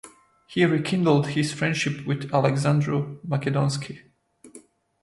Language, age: English, 19-29